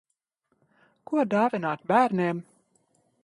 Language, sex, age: Latvian, female, 30-39